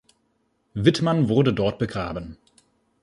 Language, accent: German, Deutschland Deutsch